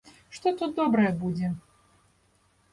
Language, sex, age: Belarusian, female, 30-39